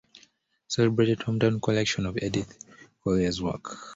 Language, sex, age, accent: English, male, 19-29, United States English